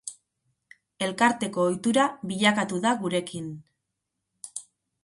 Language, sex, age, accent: Basque, female, 40-49, Mendebalekoa (Araba, Bizkaia, Gipuzkoako mendebaleko herri batzuk)